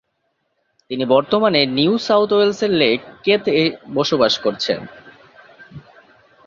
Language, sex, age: Bengali, male, 19-29